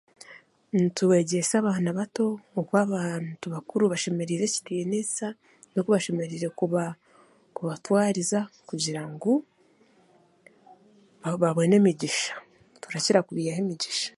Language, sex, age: Chiga, female, 19-29